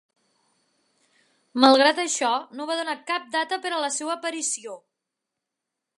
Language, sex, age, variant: Catalan, female, 19-29, Nord-Occidental